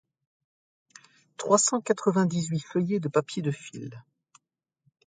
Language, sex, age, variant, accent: French, male, 30-39, Français d'Europe, Français de Belgique